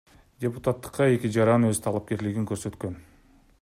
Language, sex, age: Kyrgyz, male, 19-29